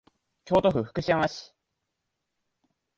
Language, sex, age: Japanese, male, 19-29